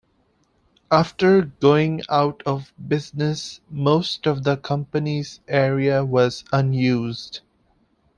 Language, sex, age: English, male, 19-29